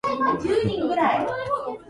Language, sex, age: Japanese, male, under 19